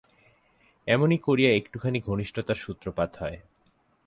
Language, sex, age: Bengali, male, 19-29